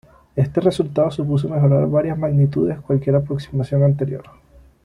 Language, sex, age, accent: Spanish, male, 30-39, Caribe: Cuba, Venezuela, Puerto Rico, República Dominicana, Panamá, Colombia caribeña, México caribeño, Costa del golfo de México